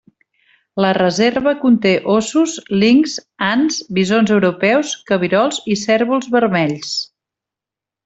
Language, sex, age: Catalan, female, 50-59